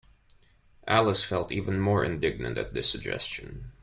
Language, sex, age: English, male, 19-29